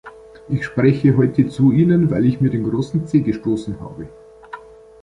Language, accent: German, Deutschland Deutsch